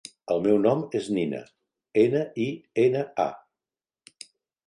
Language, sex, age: Catalan, male, 60-69